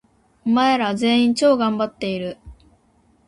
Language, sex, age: Japanese, female, 19-29